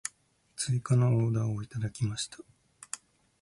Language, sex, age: Japanese, male, 19-29